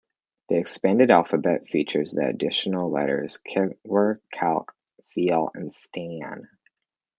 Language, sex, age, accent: English, male, under 19, Canadian English